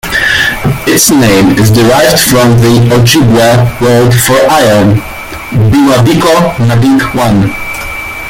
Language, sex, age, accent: English, male, 19-29, United States English